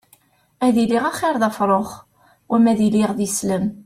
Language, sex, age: Kabyle, female, 40-49